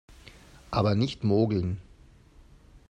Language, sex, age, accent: German, male, 40-49, Österreichisches Deutsch